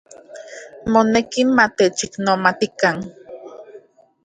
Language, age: Central Puebla Nahuatl, 30-39